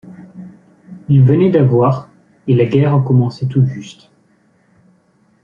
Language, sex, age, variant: French, male, 30-39, Français de métropole